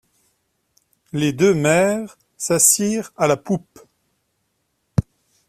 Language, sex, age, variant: French, male, 40-49, Français de métropole